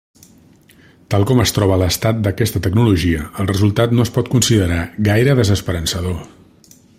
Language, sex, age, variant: Catalan, male, 40-49, Central